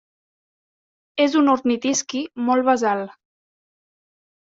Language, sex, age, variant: Catalan, female, 19-29, Central